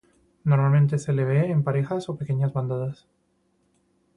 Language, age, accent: Spanish, 19-29, Andino-Pacífico: Colombia, Perú, Ecuador, oeste de Bolivia y Venezuela andina